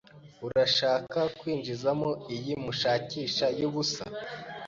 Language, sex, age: Kinyarwanda, male, 19-29